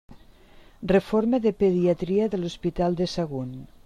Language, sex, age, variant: Catalan, female, 60-69, Nord-Occidental